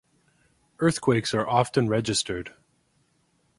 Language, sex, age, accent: English, male, 30-39, United States English